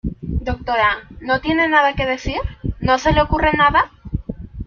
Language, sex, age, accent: Spanish, male, under 19, México